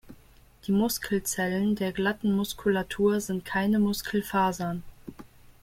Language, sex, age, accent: German, female, 19-29, Deutschland Deutsch